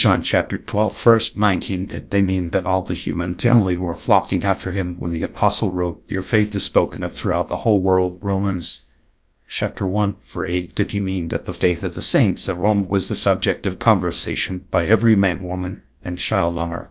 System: TTS, GlowTTS